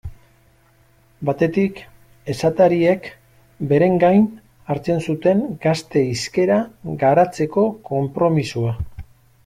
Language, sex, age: Basque, male, 60-69